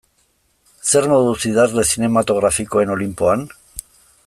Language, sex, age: Basque, male, 50-59